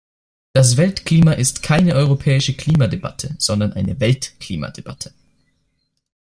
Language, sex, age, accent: German, male, 19-29, Österreichisches Deutsch